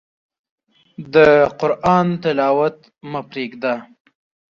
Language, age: Pashto, 19-29